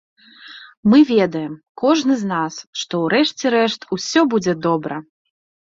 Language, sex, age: Belarusian, female, 30-39